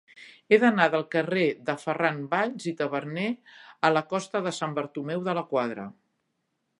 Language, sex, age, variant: Catalan, female, 50-59, Central